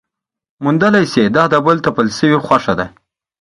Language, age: Pashto, 19-29